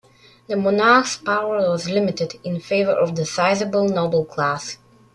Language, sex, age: English, male, 19-29